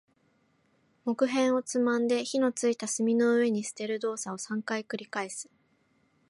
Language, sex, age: Japanese, female, 19-29